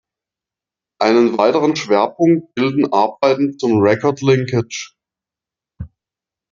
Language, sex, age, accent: German, male, 30-39, Deutschland Deutsch